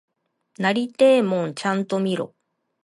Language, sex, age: Japanese, female, 30-39